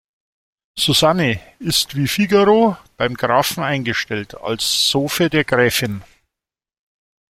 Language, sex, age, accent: German, male, 50-59, Deutschland Deutsch